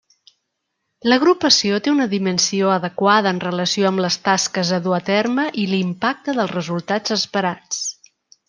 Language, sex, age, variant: Catalan, female, 50-59, Central